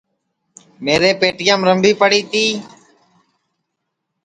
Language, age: Sansi, 19-29